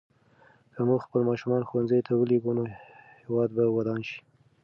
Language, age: Pashto, 19-29